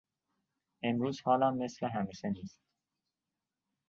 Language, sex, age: Persian, male, 19-29